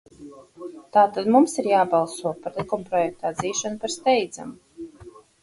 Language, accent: Latvian, Dzimtā valoda